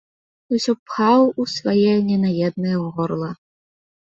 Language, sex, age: Belarusian, female, 19-29